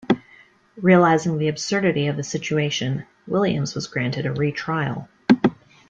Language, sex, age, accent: English, female, 19-29, Canadian English